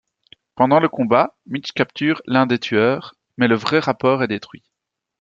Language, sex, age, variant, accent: French, male, 30-39, Français d'Europe, Français de Belgique